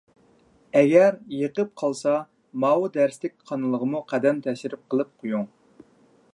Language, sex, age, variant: Uyghur, male, 80-89, ئۇيغۇر تىلى